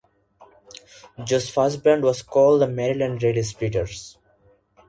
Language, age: English, 19-29